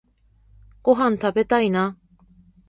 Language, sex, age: Japanese, female, 40-49